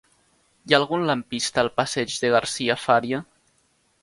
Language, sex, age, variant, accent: Catalan, male, under 19, Nord-Occidental, Tortosí